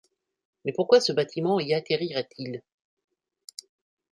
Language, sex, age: French, male, 19-29